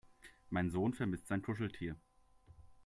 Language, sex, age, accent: German, male, 19-29, Deutschland Deutsch